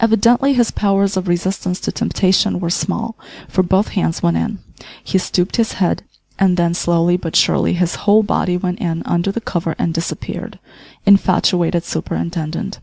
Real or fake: real